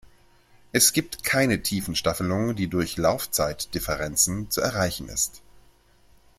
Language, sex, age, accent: German, male, 30-39, Deutschland Deutsch